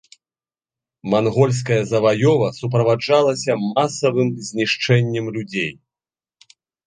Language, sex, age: Belarusian, male, 30-39